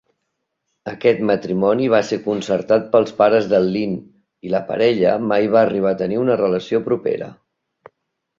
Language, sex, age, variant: Catalan, male, 50-59, Central